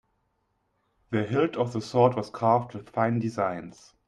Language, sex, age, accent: English, male, 19-29, United States English